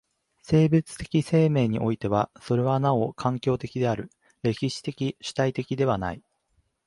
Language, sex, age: Japanese, male, 19-29